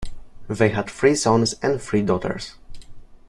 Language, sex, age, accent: English, male, under 19, United States English